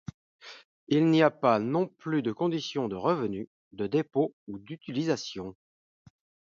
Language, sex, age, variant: French, male, 40-49, Français de métropole